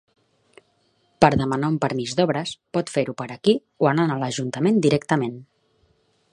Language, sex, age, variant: Catalan, female, 19-29, Central